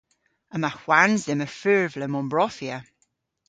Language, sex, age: Cornish, female, 40-49